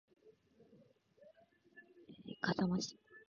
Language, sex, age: Japanese, female, 19-29